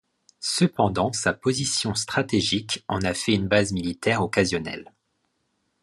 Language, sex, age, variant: French, male, 19-29, Français de métropole